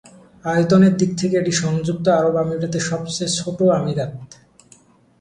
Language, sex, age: Bengali, male, 19-29